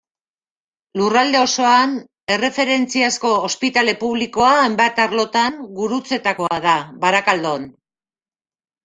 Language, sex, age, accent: Basque, male, 19-29, Mendebalekoa (Araba, Bizkaia, Gipuzkoako mendebaleko herri batzuk)